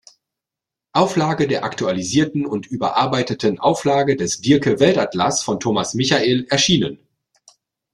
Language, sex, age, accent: German, male, 40-49, Deutschland Deutsch